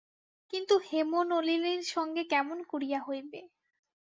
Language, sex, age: Bengali, female, 19-29